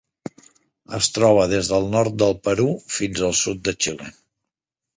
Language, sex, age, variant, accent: Catalan, male, 40-49, Central, central